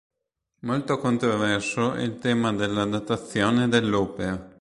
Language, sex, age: Italian, male, 19-29